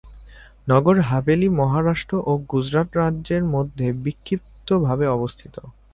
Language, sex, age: Bengali, male, 19-29